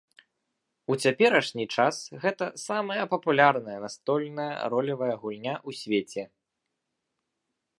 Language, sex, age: Belarusian, male, 19-29